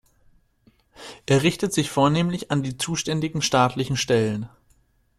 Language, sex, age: German, male, 19-29